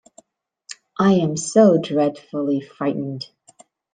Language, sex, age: English, female, 50-59